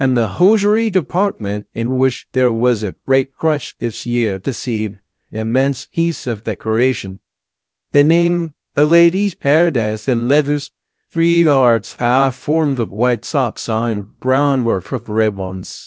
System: TTS, VITS